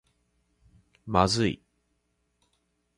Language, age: Japanese, 40-49